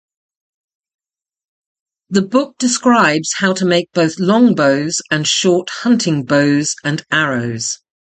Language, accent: English, England English